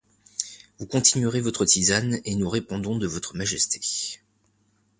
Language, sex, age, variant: French, male, 30-39, Français de métropole